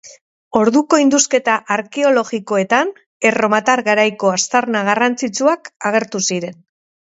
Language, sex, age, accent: Basque, female, 40-49, Mendebalekoa (Araba, Bizkaia, Gipuzkoako mendebaleko herri batzuk)